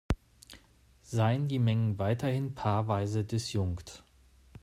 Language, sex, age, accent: German, male, 40-49, Deutschland Deutsch